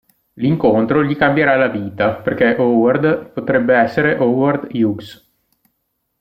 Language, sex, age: Italian, male, 30-39